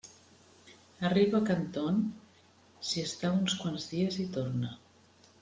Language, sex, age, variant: Catalan, female, 50-59, Central